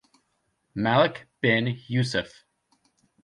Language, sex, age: English, male, 19-29